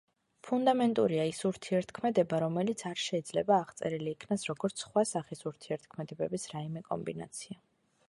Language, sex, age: Georgian, female, 19-29